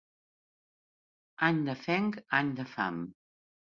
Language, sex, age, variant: Catalan, female, 60-69, Central